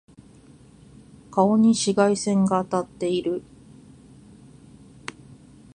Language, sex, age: Japanese, female, 40-49